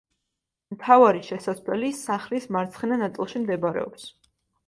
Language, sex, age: Georgian, female, 19-29